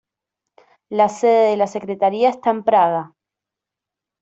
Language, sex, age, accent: Spanish, female, 19-29, Rioplatense: Argentina, Uruguay, este de Bolivia, Paraguay